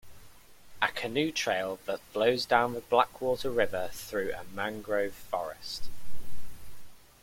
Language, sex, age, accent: English, male, 19-29, England English